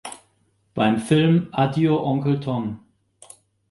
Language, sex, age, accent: German, male, 30-39, Deutschland Deutsch